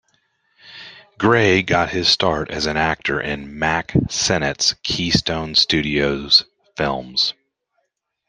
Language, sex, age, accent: English, male, 40-49, United States English